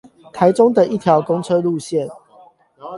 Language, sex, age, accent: Chinese, male, 30-39, 出生地：桃園市